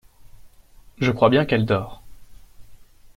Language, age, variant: French, 19-29, Français de métropole